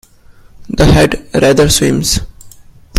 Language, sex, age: English, male, 19-29